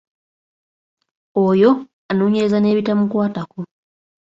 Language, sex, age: Ganda, female, 19-29